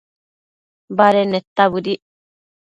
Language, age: Matsés, 19-29